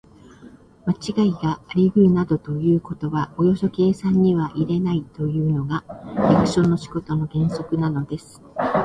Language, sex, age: Japanese, female, 60-69